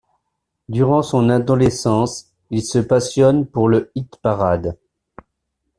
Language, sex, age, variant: French, male, 50-59, Français de métropole